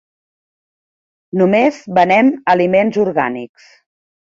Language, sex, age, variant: Catalan, female, 40-49, Central